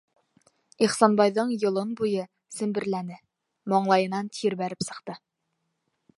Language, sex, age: Bashkir, female, 19-29